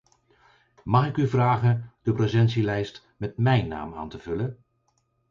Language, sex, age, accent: Dutch, male, 50-59, Nederlands Nederlands